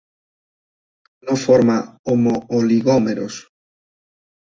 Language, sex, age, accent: Spanish, male, 19-29, España: Norte peninsular (Asturias, Castilla y León, Cantabria, País Vasco, Navarra, Aragón, La Rioja, Guadalajara, Cuenca)